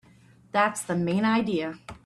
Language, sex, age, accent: English, female, 19-29, United States English